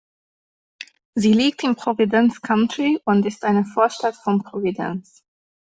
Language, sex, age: German, female, 19-29